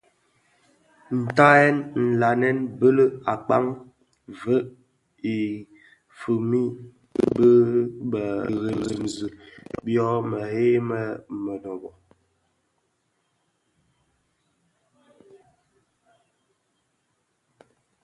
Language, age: Bafia, 19-29